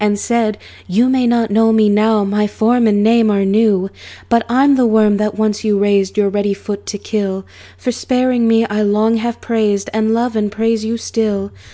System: none